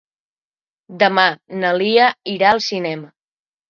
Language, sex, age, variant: Catalan, male, under 19, Central